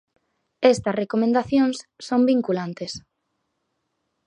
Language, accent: Galician, Oriental (común en zona oriental); Normativo (estándar)